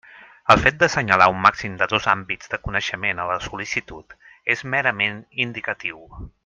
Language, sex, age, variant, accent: Catalan, male, 50-59, Central, central